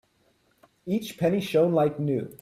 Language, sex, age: English, male, 30-39